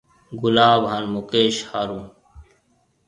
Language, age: Marwari (Pakistan), 30-39